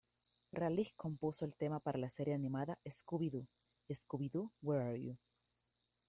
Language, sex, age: Spanish, female, 19-29